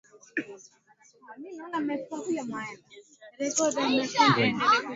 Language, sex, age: Swahili, male, 19-29